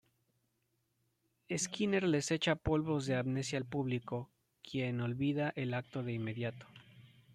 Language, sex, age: Spanish, male, 30-39